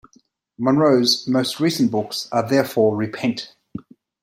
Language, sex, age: English, male, 40-49